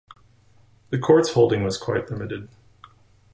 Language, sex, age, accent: English, male, 50-59, United States English